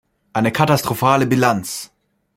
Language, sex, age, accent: German, male, 19-29, Deutschland Deutsch